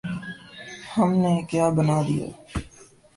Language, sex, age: Urdu, male, 19-29